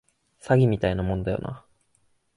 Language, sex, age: Japanese, male, 19-29